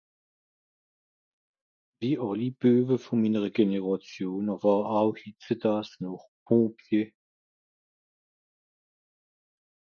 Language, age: Swiss German, 60-69